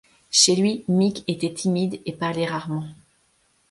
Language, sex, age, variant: French, female, 30-39, Français de métropole